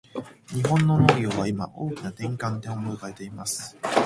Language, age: Japanese, 19-29